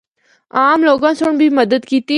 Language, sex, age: Northern Hindko, female, 19-29